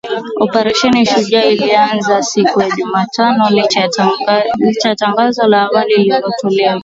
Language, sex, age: Swahili, female, 19-29